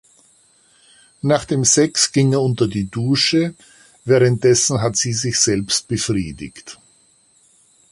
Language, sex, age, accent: German, male, 60-69, Österreichisches Deutsch